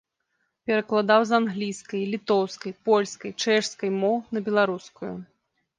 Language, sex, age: Belarusian, female, 19-29